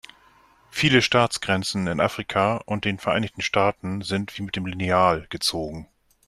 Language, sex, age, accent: German, male, 50-59, Deutschland Deutsch